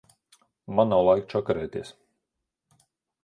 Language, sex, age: Latvian, male, 30-39